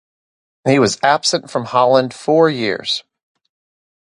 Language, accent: English, United States English